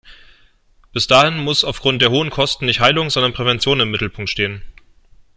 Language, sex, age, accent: German, male, 19-29, Deutschland Deutsch